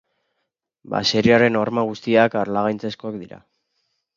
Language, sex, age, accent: Basque, male, under 19, Mendebalekoa (Araba, Bizkaia, Gipuzkoako mendebaleko herri batzuk)